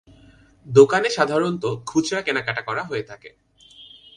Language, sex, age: Bengali, male, 19-29